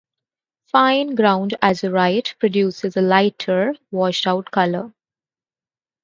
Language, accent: English, India and South Asia (India, Pakistan, Sri Lanka)